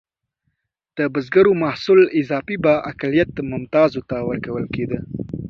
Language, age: Pashto, under 19